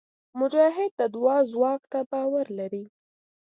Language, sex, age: Pashto, female, under 19